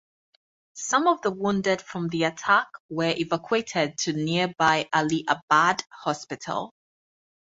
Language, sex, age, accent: English, female, 30-39, United States English